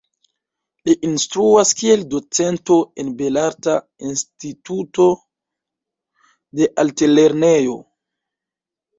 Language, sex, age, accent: Esperanto, male, 19-29, Internacia